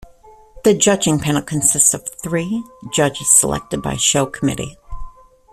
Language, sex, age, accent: English, female, 40-49, United States English